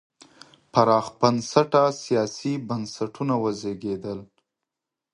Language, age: Pashto, 30-39